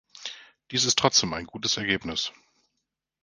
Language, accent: German, Deutschland Deutsch